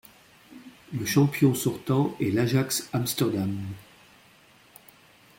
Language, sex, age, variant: French, male, 60-69, Français de métropole